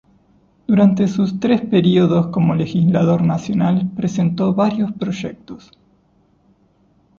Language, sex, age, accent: Spanish, male, 30-39, Rioplatense: Argentina, Uruguay, este de Bolivia, Paraguay